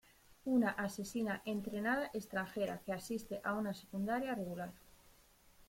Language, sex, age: Spanish, female, 30-39